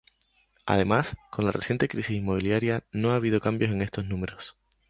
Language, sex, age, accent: Spanish, male, 19-29, España: Islas Canarias